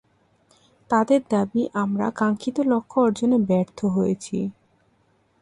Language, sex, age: Bengali, female, 19-29